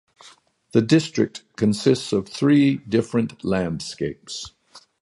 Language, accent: English, Canadian English